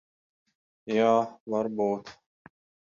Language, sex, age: Latvian, male, 30-39